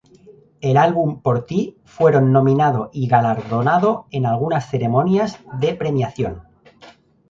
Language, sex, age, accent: Spanish, male, 50-59, España: Centro-Sur peninsular (Madrid, Toledo, Castilla-La Mancha)